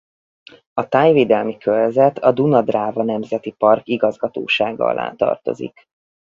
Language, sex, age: Hungarian, male, 30-39